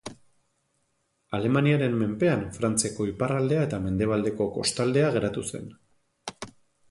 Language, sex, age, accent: Basque, male, 30-39, Erdialdekoa edo Nafarra (Gipuzkoa, Nafarroa)